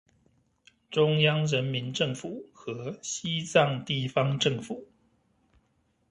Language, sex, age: Chinese, male, 40-49